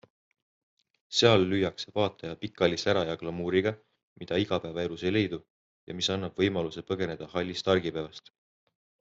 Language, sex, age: Estonian, male, 19-29